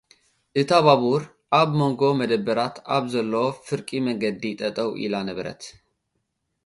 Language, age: Tigrinya, 19-29